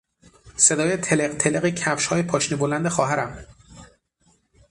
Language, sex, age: Persian, male, 30-39